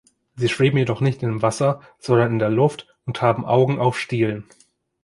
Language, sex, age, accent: German, male, 19-29, Deutschland Deutsch